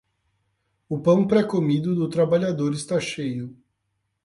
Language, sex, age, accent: Portuguese, male, 19-29, Paulista